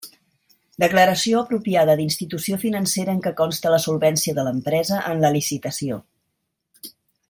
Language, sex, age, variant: Catalan, female, 60-69, Central